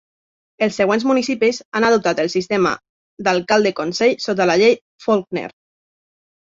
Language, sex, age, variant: Catalan, female, 19-29, Nord-Occidental